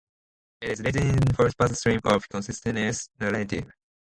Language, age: English, under 19